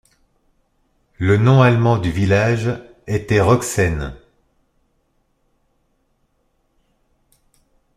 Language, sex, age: French, male, 40-49